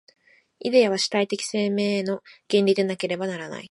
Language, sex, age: Japanese, female, 19-29